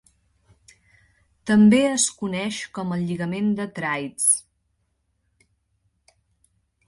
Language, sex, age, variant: Catalan, female, 30-39, Central